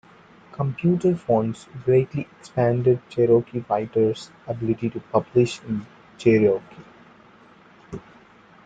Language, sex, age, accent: English, male, 19-29, India and South Asia (India, Pakistan, Sri Lanka)